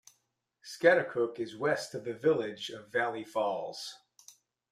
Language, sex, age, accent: English, male, 40-49, United States English